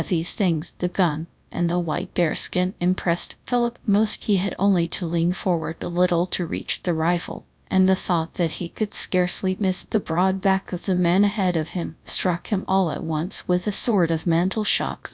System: TTS, GradTTS